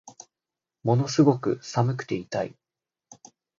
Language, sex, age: Japanese, male, 19-29